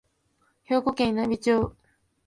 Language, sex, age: Japanese, female, 19-29